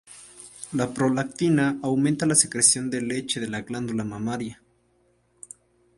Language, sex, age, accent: Spanish, male, 19-29, México